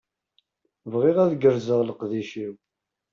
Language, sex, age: Kabyle, male, 30-39